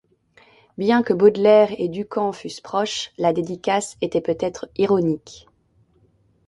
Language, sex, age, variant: French, male, 40-49, Français de métropole